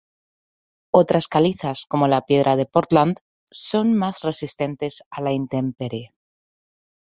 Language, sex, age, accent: Spanish, female, 30-39, España: Centro-Sur peninsular (Madrid, Toledo, Castilla-La Mancha)